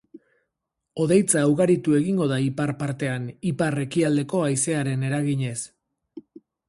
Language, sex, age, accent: Basque, male, 30-39, Mendebalekoa (Araba, Bizkaia, Gipuzkoako mendebaleko herri batzuk)